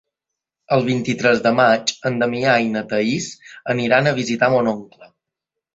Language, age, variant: Catalan, 19-29, Balear